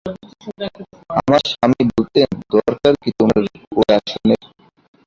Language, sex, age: Bengali, male, 19-29